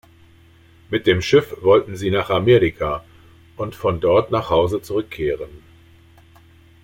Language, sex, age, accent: German, male, 50-59, Deutschland Deutsch